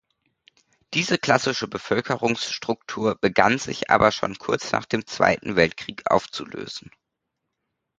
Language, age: German, 19-29